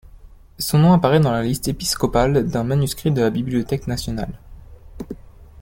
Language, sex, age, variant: French, male, 19-29, Français de métropole